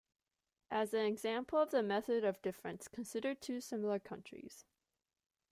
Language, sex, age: English, female, 19-29